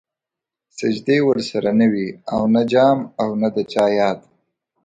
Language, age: Pashto, 19-29